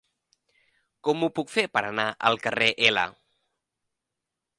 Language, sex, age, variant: Catalan, male, 19-29, Central